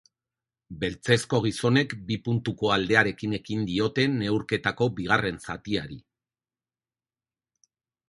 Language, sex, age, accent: Basque, male, 40-49, Erdialdekoa edo Nafarra (Gipuzkoa, Nafarroa)